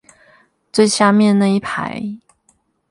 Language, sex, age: Chinese, female, 30-39